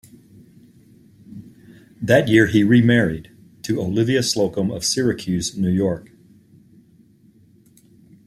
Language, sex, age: English, male, 60-69